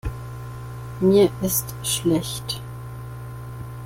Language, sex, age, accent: German, female, 19-29, Deutschland Deutsch